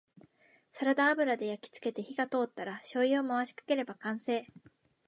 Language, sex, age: Japanese, female, 19-29